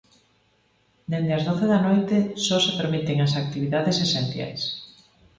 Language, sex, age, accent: Galician, female, 40-49, Normativo (estándar)